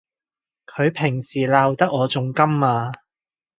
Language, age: Cantonese, 40-49